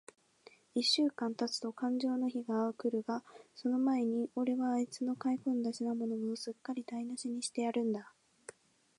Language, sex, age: Japanese, female, 19-29